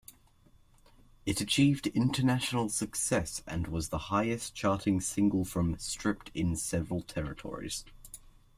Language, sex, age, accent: English, male, under 19, Australian English